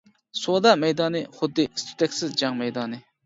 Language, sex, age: Uyghur, female, 40-49